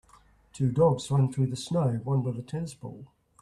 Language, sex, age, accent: English, male, 60-69, Australian English